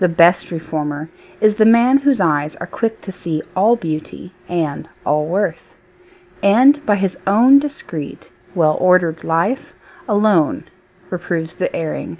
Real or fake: real